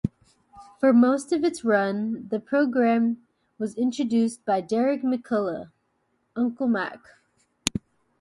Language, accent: English, United States English